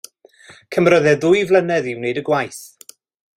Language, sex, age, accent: Welsh, male, 40-49, Y Deyrnas Unedig Cymraeg